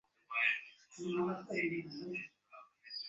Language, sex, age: Bengali, male, 19-29